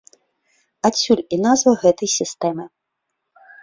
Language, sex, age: Belarusian, female, 30-39